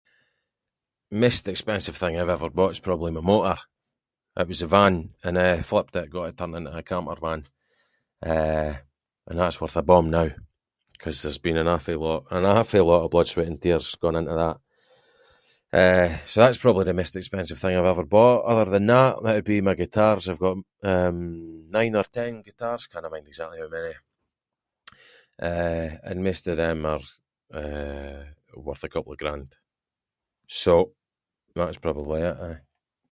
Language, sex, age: Scots, male, 30-39